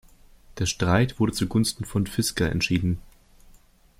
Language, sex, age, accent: German, male, 19-29, Deutschland Deutsch